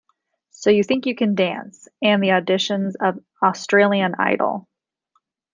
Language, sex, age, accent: English, female, 30-39, United States English